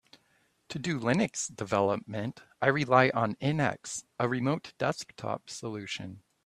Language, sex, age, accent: English, male, 19-29, United States English